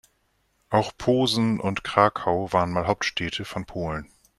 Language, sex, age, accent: German, male, 50-59, Deutschland Deutsch